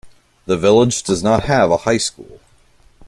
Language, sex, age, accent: English, male, 30-39, United States English